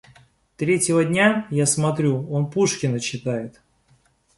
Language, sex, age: Russian, male, 19-29